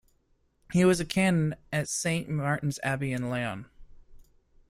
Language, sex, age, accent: English, male, 19-29, United States English